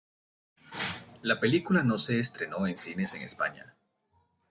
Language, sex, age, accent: Spanish, male, 19-29, América central